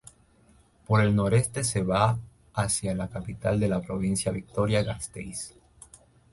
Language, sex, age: Spanish, male, 19-29